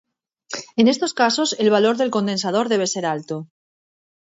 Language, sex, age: Spanish, female, 40-49